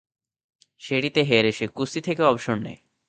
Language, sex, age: Bengali, male, 19-29